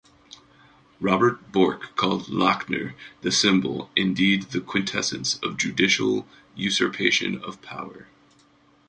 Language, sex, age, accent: English, male, 19-29, United States English